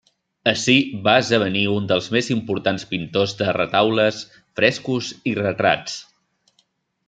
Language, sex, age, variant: Catalan, male, 30-39, Nord-Occidental